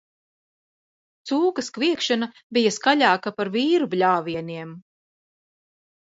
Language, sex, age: Latvian, female, 40-49